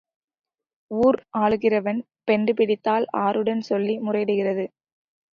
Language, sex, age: Tamil, female, 19-29